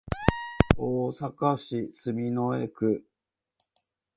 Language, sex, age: Japanese, male, 40-49